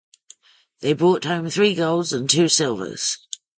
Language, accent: English, England English